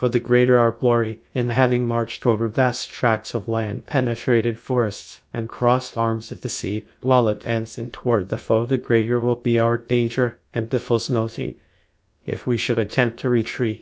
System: TTS, GlowTTS